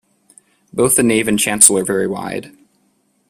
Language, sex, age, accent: English, male, under 19, United States English